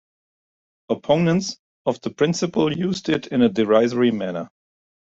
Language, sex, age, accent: English, male, 40-49, United States English